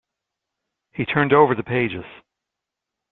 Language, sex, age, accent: English, male, 40-49, Irish English